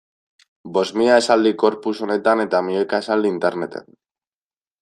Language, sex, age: Basque, male, 19-29